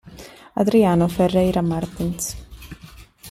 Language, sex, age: Italian, female, 30-39